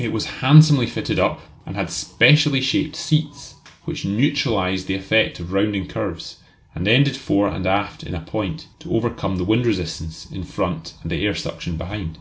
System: none